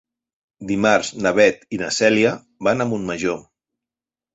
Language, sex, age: Catalan, male, 40-49